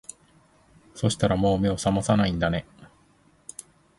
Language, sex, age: Japanese, male, 40-49